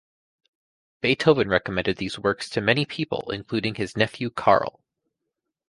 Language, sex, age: English, female, 19-29